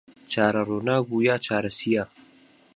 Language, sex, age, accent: Central Kurdish, male, 19-29, سۆرانی